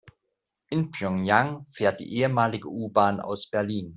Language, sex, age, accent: German, male, 40-49, Deutschland Deutsch